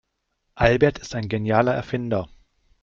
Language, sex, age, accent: German, male, 40-49, Deutschland Deutsch